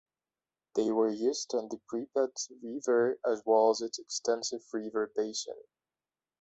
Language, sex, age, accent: English, male, 19-29, United States English